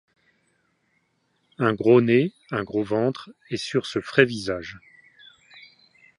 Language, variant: French, Français de métropole